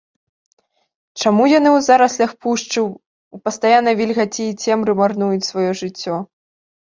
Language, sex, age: Belarusian, female, under 19